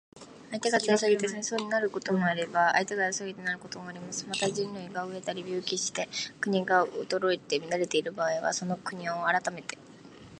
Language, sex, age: Japanese, female, 19-29